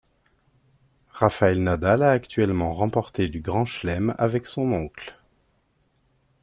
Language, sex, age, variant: French, male, 40-49, Français de métropole